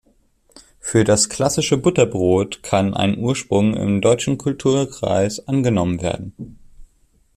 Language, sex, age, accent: German, male, under 19, Deutschland Deutsch